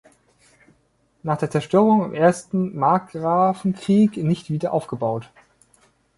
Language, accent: German, Deutschland Deutsch